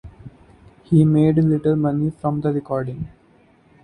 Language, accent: English, India and South Asia (India, Pakistan, Sri Lanka)